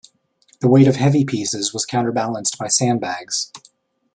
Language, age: English, 19-29